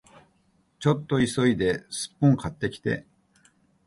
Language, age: Japanese, 60-69